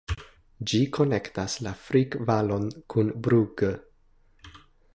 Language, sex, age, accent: Esperanto, male, 19-29, Internacia